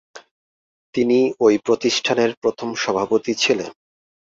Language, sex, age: Bengali, male, 30-39